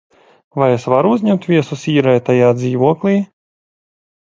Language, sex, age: Latvian, male, 40-49